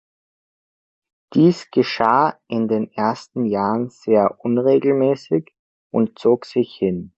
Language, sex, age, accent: German, male, under 19, Österreichisches Deutsch